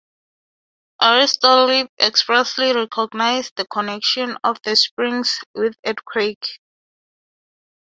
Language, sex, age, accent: English, female, 19-29, Southern African (South Africa, Zimbabwe, Namibia)